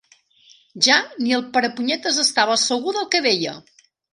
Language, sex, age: Catalan, female, 40-49